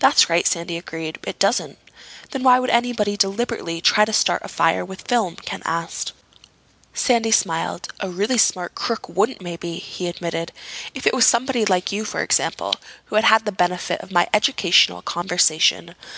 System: none